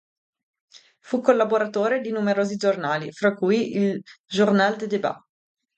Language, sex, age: Italian, female, 30-39